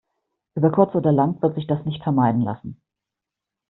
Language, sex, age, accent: German, female, 50-59, Deutschland Deutsch